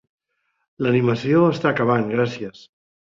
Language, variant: Catalan, Central